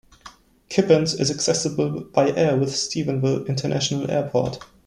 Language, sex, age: English, male, 19-29